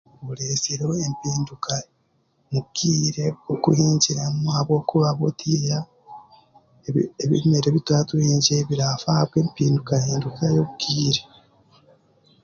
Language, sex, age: Chiga, male, 30-39